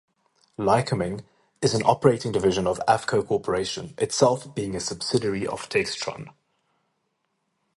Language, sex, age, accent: English, male, 30-39, Southern African (South Africa, Zimbabwe, Namibia)